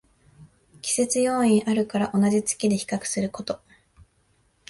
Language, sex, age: Japanese, female, 19-29